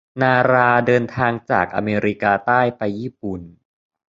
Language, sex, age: Thai, male, 19-29